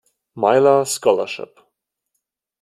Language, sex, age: German, male, 19-29